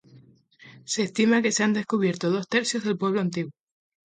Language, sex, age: Spanish, female, 19-29